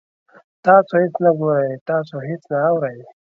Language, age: Pashto, 19-29